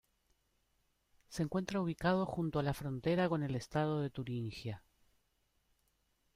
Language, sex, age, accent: Spanish, female, 50-59, Rioplatense: Argentina, Uruguay, este de Bolivia, Paraguay